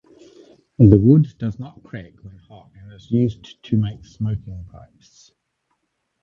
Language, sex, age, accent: English, male, 60-69, New Zealand English